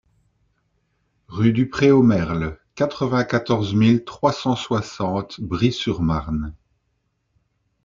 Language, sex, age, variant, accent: French, male, 50-59, Français d'Europe, Français de Belgique